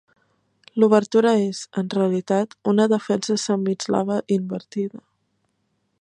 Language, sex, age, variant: Catalan, female, 19-29, Central